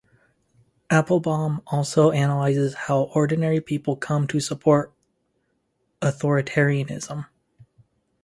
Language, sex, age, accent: English, male, 30-39, United States English